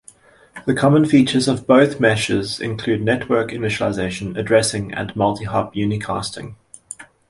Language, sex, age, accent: English, male, 19-29, Southern African (South Africa, Zimbabwe, Namibia)